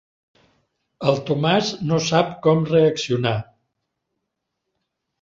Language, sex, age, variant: Catalan, male, 70-79, Central